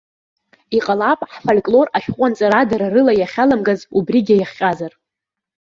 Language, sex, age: Abkhazian, female, under 19